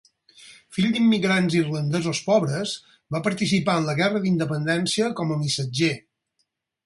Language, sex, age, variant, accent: Catalan, male, 60-69, Balear, balear